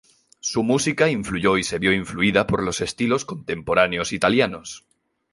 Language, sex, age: Spanish, male, 19-29